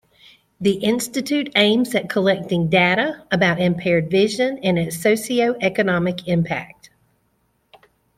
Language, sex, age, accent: English, female, 50-59, United States English